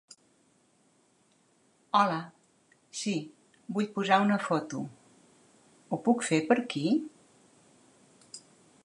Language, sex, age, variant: Catalan, female, 60-69, Central